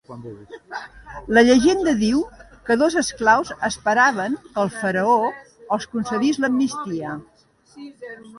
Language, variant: Catalan, Central